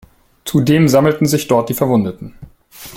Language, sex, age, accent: German, male, 19-29, Deutschland Deutsch